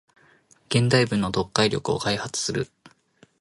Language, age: Japanese, 19-29